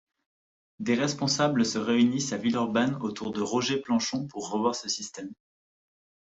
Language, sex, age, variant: French, male, 19-29, Français de métropole